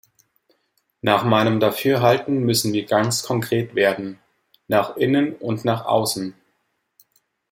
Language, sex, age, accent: German, male, 19-29, Deutschland Deutsch